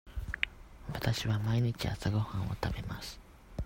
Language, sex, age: Japanese, male, 19-29